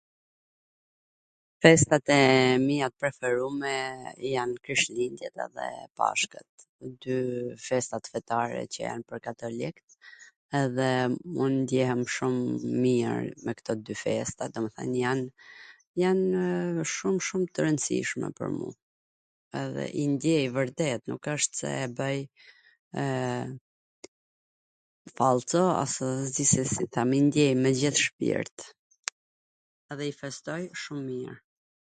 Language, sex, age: Gheg Albanian, female, 40-49